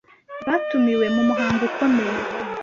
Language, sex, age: Kinyarwanda, male, 30-39